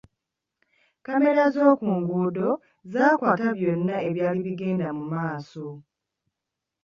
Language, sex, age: Ganda, female, 19-29